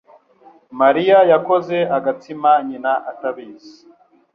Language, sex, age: Kinyarwanda, male, 19-29